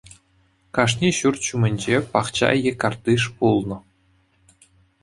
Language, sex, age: Chuvash, male, 19-29